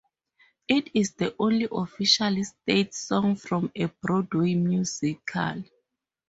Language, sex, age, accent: English, female, 30-39, Southern African (South Africa, Zimbabwe, Namibia)